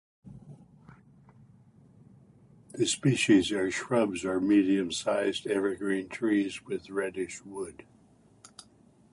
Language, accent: English, Canadian English